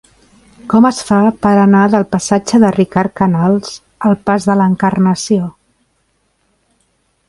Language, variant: Catalan, Central